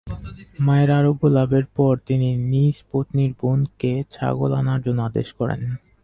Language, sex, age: Bengali, male, 30-39